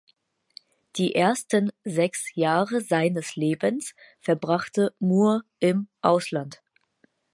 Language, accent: German, Deutschland Deutsch; Hochdeutsch